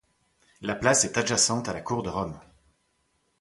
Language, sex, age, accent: French, male, 30-39, Français de Belgique